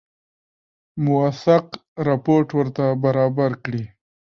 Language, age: Pashto, 19-29